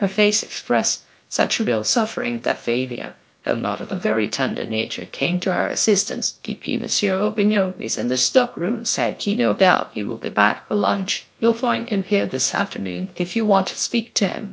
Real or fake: fake